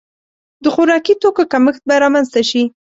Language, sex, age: Pashto, female, 19-29